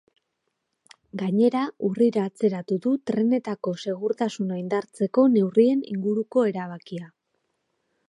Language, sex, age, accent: Basque, female, 30-39, Erdialdekoa edo Nafarra (Gipuzkoa, Nafarroa)